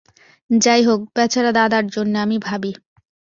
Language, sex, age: Bengali, female, 19-29